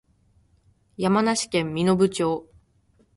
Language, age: Japanese, 19-29